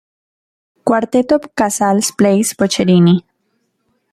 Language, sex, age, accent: Spanish, female, under 19, Andino-Pacífico: Colombia, Perú, Ecuador, oeste de Bolivia y Venezuela andina